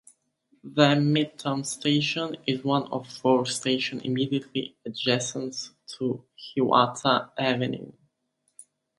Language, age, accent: English, 19-29, United States English; England English